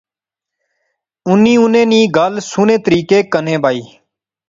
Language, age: Pahari-Potwari, 19-29